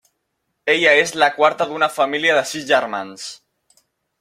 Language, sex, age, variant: Catalan, male, under 19, Central